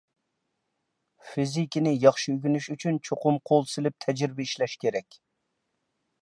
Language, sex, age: Uyghur, male, 40-49